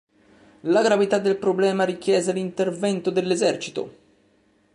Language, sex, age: Italian, male, 40-49